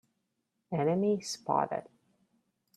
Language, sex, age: English, female, 30-39